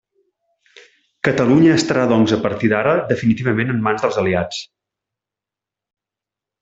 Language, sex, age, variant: Catalan, male, 40-49, Central